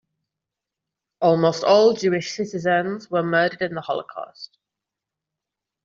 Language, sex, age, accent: English, female, 19-29, England English